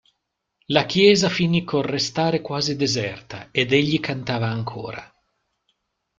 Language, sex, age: Italian, male, 50-59